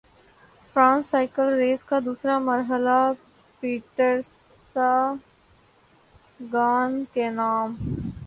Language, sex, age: Urdu, female, 19-29